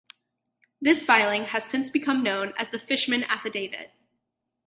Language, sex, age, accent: English, female, under 19, United States English